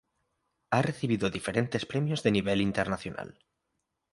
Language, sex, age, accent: Spanish, male, 19-29, España: Norte peninsular (Asturias, Castilla y León, Cantabria, País Vasco, Navarra, Aragón, La Rioja, Guadalajara, Cuenca)